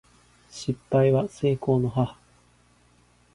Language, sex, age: Japanese, male, 19-29